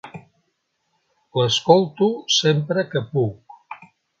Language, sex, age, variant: Catalan, male, 60-69, Central